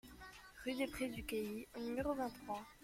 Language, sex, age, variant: French, female, under 19, Français de métropole